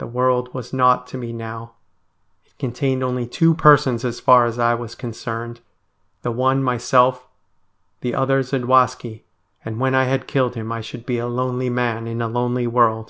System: none